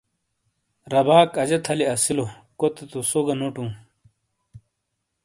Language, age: Shina, 30-39